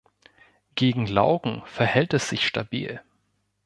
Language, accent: German, Deutschland Deutsch